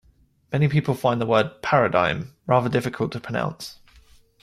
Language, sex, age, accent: English, male, 30-39, England English